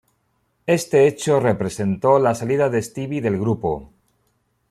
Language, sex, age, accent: Spanish, male, 40-49, España: Sur peninsular (Andalucia, Extremadura, Murcia)